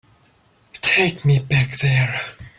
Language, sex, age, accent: English, male, 30-39, England English